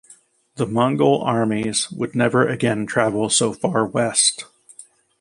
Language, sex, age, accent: English, male, 50-59, United States English